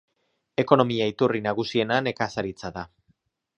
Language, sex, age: Basque, male, 30-39